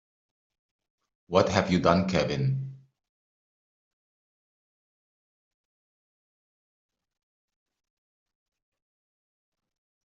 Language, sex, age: English, male, 50-59